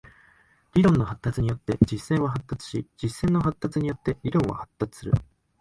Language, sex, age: Japanese, male, 19-29